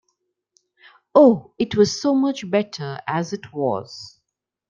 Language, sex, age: English, female, under 19